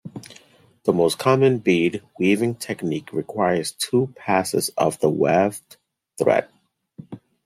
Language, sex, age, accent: English, male, 40-49, United States English